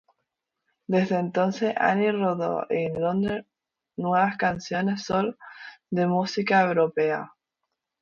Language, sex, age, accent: Spanish, female, 19-29, España: Islas Canarias